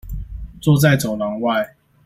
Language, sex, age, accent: Chinese, male, 19-29, 出生地：臺北市